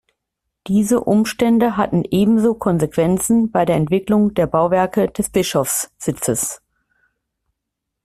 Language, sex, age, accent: German, female, 50-59, Deutschland Deutsch